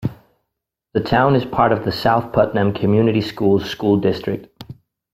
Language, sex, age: English, male, 19-29